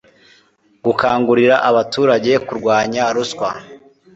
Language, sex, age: Kinyarwanda, male, 19-29